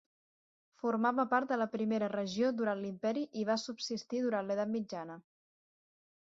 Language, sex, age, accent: Catalan, female, 19-29, central; nord-occidental